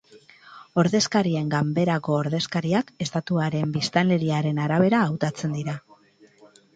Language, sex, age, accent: Basque, female, 30-39, Mendebalekoa (Araba, Bizkaia, Gipuzkoako mendebaleko herri batzuk)